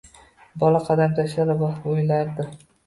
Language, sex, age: Uzbek, female, 19-29